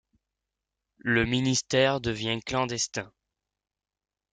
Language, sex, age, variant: French, male, 19-29, Français de métropole